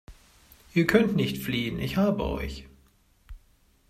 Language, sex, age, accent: German, male, 40-49, Deutschland Deutsch